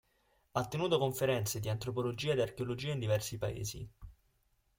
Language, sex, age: Italian, male, 19-29